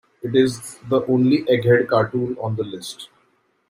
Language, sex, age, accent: English, male, 19-29, India and South Asia (India, Pakistan, Sri Lanka)